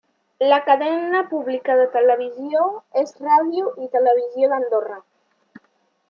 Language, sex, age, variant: Catalan, male, under 19, Central